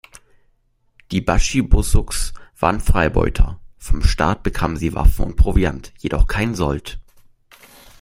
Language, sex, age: German, male, under 19